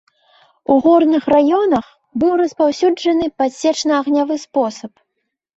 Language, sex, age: Belarusian, female, under 19